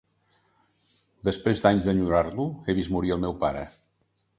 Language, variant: Catalan, Central